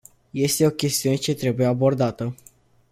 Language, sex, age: Romanian, male, under 19